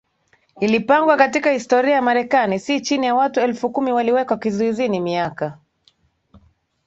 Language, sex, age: Swahili, female, 30-39